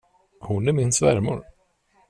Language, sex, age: Swedish, male, 30-39